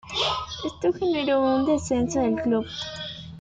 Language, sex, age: Spanish, female, under 19